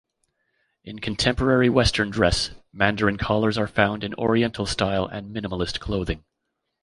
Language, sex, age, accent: English, male, 40-49, Canadian English